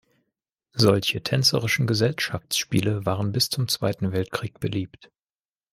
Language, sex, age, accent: German, male, 19-29, Deutschland Deutsch